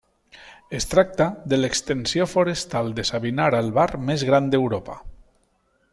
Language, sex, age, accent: Catalan, male, 40-49, valencià